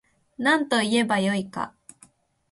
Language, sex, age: Japanese, female, 19-29